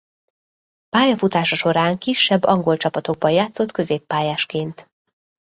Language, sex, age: Hungarian, female, 30-39